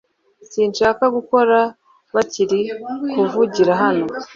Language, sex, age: Kinyarwanda, female, 19-29